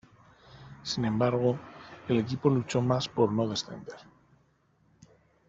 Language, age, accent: Spanish, 40-49, España: Centro-Sur peninsular (Madrid, Toledo, Castilla-La Mancha)